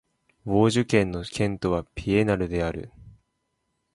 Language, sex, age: Japanese, male, 19-29